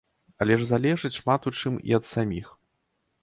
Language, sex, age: Belarusian, male, 30-39